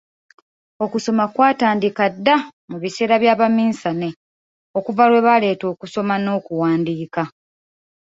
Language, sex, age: Ganda, female, 19-29